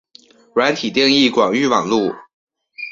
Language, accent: Chinese, 出生地：辽宁省